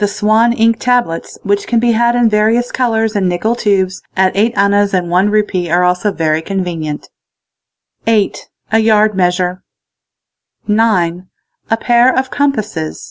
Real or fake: real